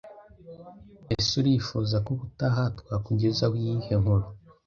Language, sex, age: Kinyarwanda, male, under 19